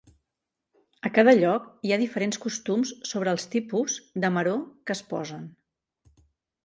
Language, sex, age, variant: Catalan, female, 50-59, Central